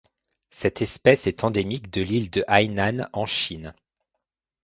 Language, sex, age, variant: French, male, 19-29, Français de métropole